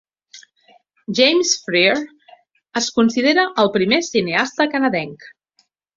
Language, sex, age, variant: Catalan, female, 50-59, Central